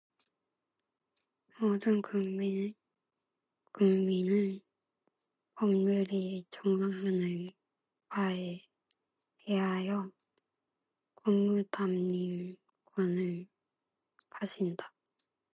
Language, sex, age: Korean, female, 19-29